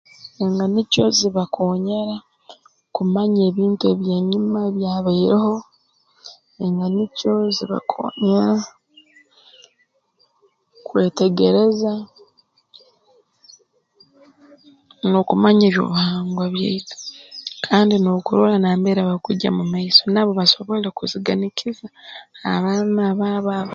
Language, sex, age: Tooro, female, 30-39